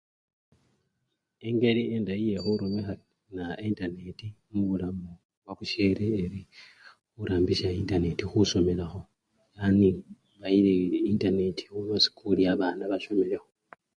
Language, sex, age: Luyia, male, 19-29